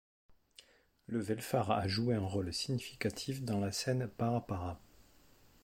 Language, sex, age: French, male, 40-49